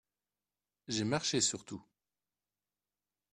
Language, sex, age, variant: French, male, 30-39, Français de métropole